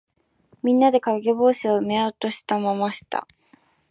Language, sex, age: Japanese, female, 19-29